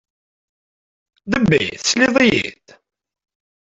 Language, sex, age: Kabyle, male, 19-29